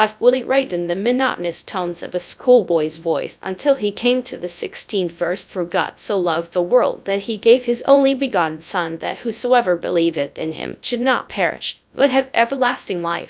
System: TTS, GradTTS